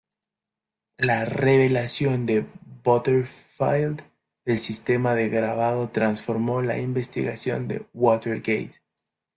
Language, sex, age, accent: Spanish, male, 19-29, Andino-Pacífico: Colombia, Perú, Ecuador, oeste de Bolivia y Venezuela andina